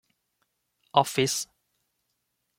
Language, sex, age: Thai, male, 30-39